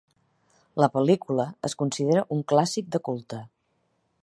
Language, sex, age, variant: Catalan, female, 40-49, Central